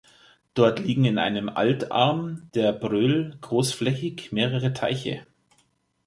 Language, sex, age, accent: German, male, 30-39, Deutschland Deutsch